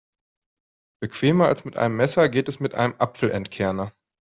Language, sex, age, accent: German, male, 30-39, Deutschland Deutsch